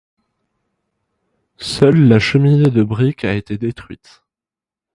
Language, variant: French, Français de métropole